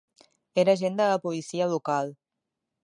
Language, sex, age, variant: Catalan, female, 30-39, Nord-Occidental